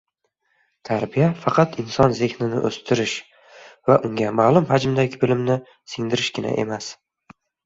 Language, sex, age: Uzbek, male, 19-29